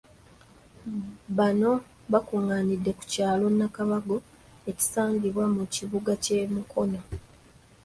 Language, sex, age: Ganda, female, 19-29